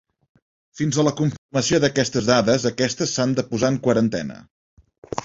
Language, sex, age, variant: Catalan, male, 19-29, Central